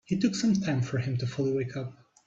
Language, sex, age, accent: English, male, 19-29, United States English